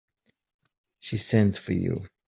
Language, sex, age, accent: English, male, 40-49, England English